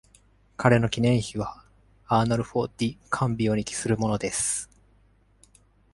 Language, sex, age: Japanese, male, 19-29